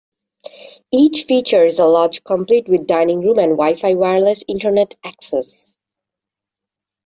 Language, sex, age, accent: English, female, 19-29, England English